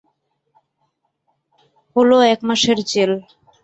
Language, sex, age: Bengali, female, 19-29